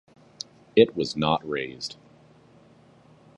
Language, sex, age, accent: English, male, 30-39, United States English